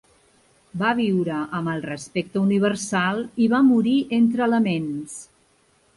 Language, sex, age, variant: Catalan, female, 40-49, Central